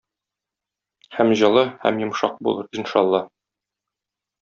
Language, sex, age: Tatar, male, 30-39